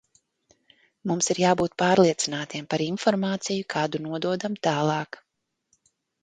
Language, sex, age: Latvian, female, 30-39